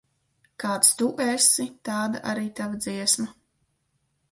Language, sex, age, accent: Latvian, female, 19-29, Vidus dialekts